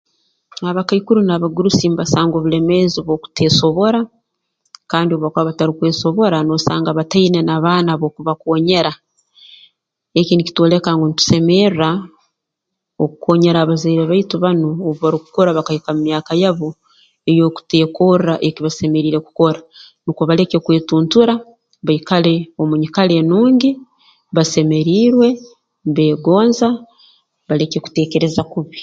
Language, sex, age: Tooro, female, 50-59